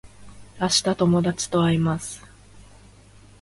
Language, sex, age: Japanese, female, 19-29